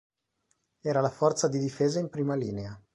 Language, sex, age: Italian, male, 40-49